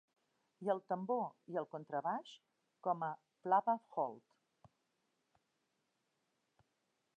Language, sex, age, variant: Catalan, female, 60-69, Central